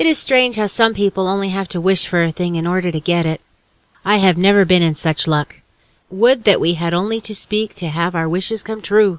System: none